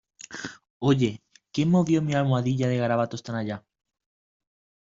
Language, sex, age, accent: Spanish, male, 19-29, España: Centro-Sur peninsular (Madrid, Toledo, Castilla-La Mancha)